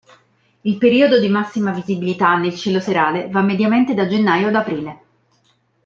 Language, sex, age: Italian, female, 30-39